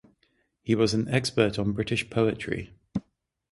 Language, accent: English, England English